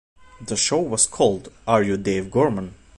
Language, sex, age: English, male, 19-29